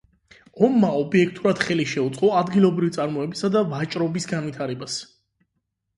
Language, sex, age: Georgian, male, 30-39